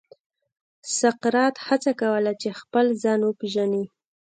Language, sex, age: Pashto, female, 19-29